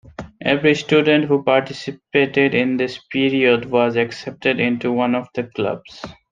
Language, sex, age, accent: English, male, 19-29, United States English